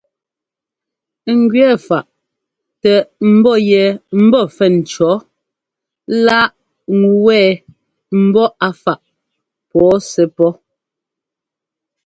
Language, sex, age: Ngomba, female, 40-49